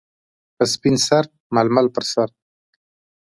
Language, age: Pashto, 30-39